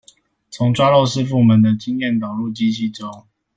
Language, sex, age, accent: Chinese, male, 19-29, 出生地：臺北市